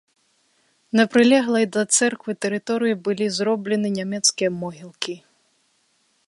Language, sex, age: Belarusian, female, 30-39